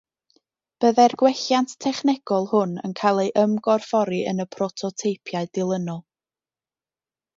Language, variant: Welsh, North-Western Welsh